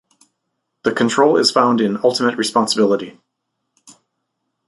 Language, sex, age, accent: English, male, 40-49, United States English